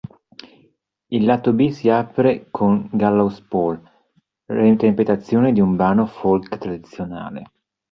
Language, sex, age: Italian, male, 40-49